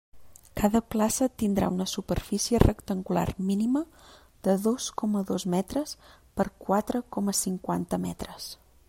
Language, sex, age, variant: Catalan, female, 30-39, Central